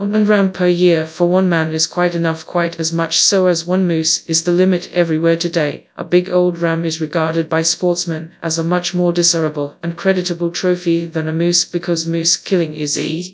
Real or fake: fake